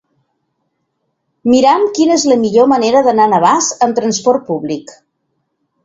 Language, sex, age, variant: Catalan, female, 50-59, Central